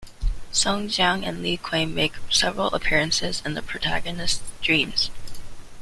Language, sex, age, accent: English, female, 19-29, United States English